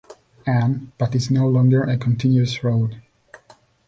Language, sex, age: English, male, 30-39